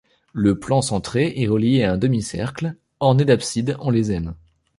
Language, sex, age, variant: French, male, 19-29, Français de métropole